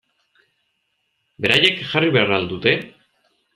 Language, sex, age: Basque, male, 19-29